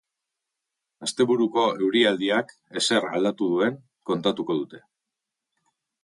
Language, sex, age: Basque, male, 40-49